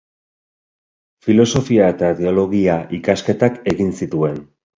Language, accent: Basque, Erdialdekoa edo Nafarra (Gipuzkoa, Nafarroa)